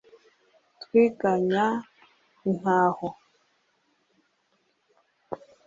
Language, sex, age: Kinyarwanda, female, 19-29